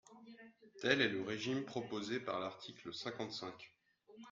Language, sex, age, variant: French, male, 19-29, Français de métropole